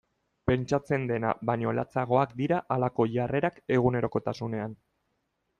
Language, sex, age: Basque, male, 30-39